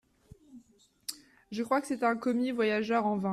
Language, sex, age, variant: French, female, 19-29, Français de métropole